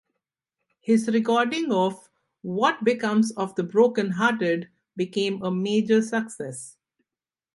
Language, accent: English, India and South Asia (India, Pakistan, Sri Lanka)